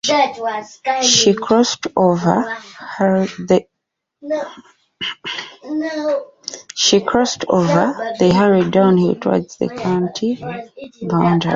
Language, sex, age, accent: English, female, 30-39, England English